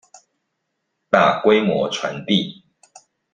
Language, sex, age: Chinese, male, 40-49